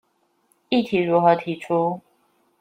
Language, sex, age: Chinese, female, 19-29